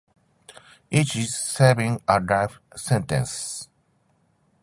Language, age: English, 50-59